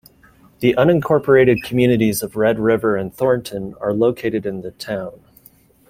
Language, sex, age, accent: English, male, 30-39, United States English